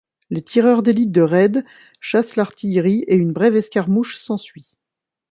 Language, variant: French, Français de métropole